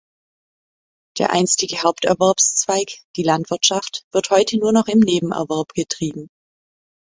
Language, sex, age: German, female, 30-39